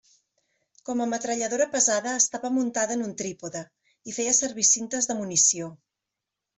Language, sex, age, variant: Catalan, female, 40-49, Central